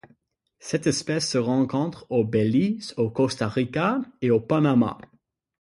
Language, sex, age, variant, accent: French, male, 19-29, Français d'Amérique du Nord, Français du Canada